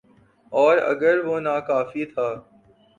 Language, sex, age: Urdu, male, 19-29